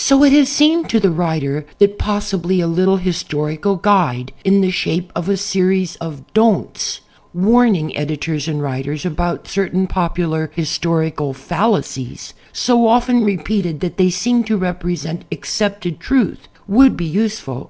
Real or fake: real